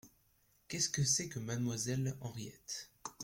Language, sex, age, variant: French, male, under 19, Français de métropole